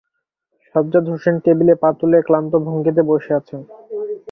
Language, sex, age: Bengali, male, 19-29